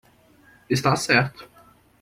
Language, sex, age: Portuguese, male, under 19